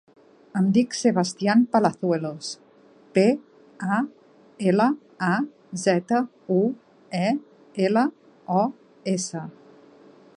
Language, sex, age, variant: Catalan, female, 40-49, Central